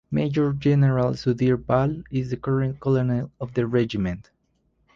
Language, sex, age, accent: English, male, under 19, United States English